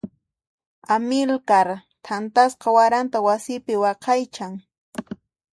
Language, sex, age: Puno Quechua, female, 30-39